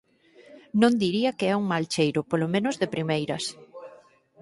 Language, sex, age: Galician, female, 40-49